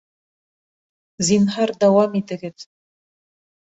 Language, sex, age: Bashkir, female, 30-39